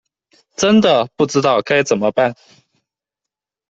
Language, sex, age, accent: Chinese, male, under 19, 出生地：四川省